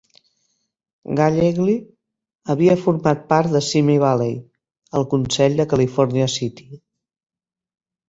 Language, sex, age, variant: Catalan, female, 50-59, Central